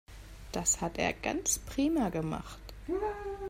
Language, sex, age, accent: German, female, 19-29, Deutschland Deutsch